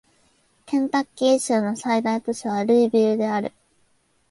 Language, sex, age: Japanese, female, 19-29